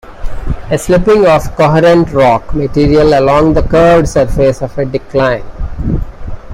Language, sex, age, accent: English, male, 40-49, India and South Asia (India, Pakistan, Sri Lanka)